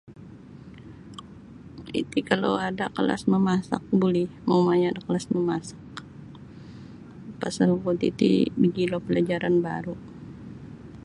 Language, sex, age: Sabah Bisaya, female, 60-69